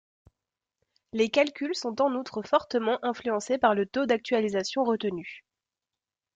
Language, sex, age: French, female, 19-29